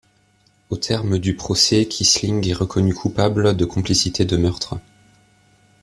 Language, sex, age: French, male, 19-29